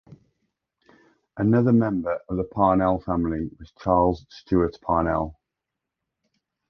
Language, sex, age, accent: English, male, 30-39, England English